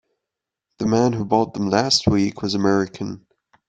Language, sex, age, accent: English, male, 19-29, United States English